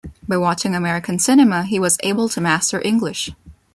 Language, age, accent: English, 19-29, Filipino